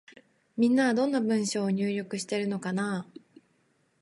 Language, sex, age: Japanese, female, 19-29